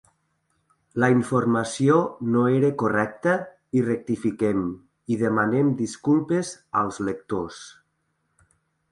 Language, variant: Catalan, Nord-Occidental